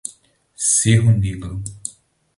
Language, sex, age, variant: Portuguese, male, 30-39, Portuguese (Brasil)